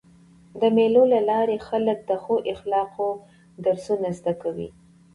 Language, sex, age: Pashto, female, 40-49